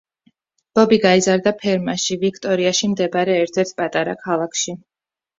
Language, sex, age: Georgian, female, 30-39